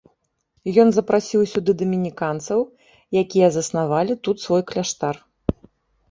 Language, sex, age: Belarusian, female, 30-39